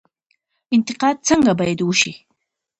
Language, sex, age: Pashto, female, 19-29